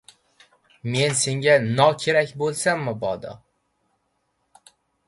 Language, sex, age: Uzbek, male, 19-29